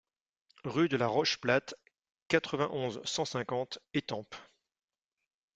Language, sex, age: French, male, 40-49